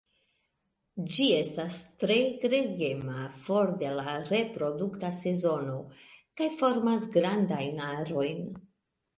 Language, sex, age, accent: Esperanto, female, 50-59, Internacia